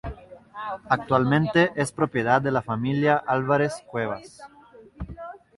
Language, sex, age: Spanish, male, 19-29